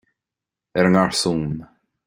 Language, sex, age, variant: Irish, male, 19-29, Gaeilge Chonnacht